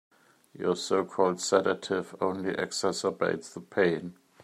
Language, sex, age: English, male, 50-59